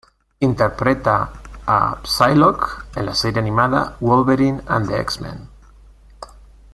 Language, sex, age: Spanish, male, 40-49